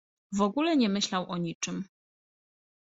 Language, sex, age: Polish, female, 30-39